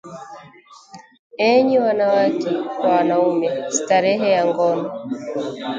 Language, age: Swahili, 19-29